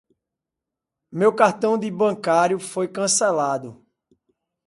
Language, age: Portuguese, 40-49